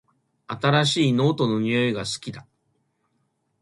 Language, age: Japanese, 60-69